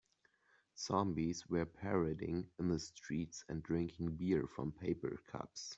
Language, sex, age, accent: English, male, 19-29, United States English